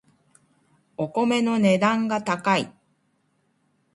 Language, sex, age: Japanese, female, 40-49